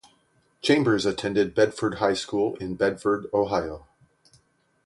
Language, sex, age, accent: English, male, 60-69, United States English